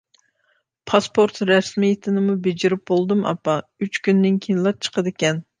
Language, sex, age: Uyghur, female, 40-49